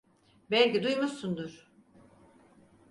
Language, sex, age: Turkish, female, 60-69